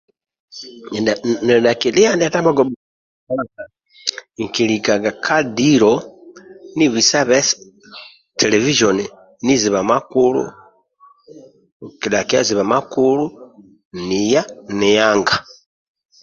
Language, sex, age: Amba (Uganda), male, 70-79